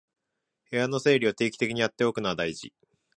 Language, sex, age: Japanese, male, 19-29